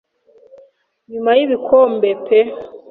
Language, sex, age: Kinyarwanda, female, 19-29